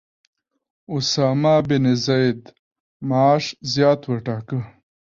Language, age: Pashto, 19-29